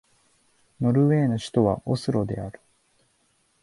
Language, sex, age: Japanese, male, 19-29